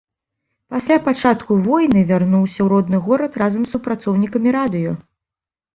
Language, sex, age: Belarusian, female, 30-39